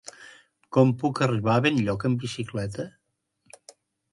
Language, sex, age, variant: Catalan, male, 70-79, Central